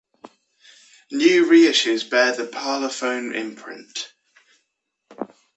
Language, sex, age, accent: English, male, under 19, England English